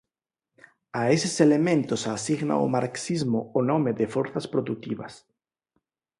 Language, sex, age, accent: Galician, male, 40-49, Normativo (estándar)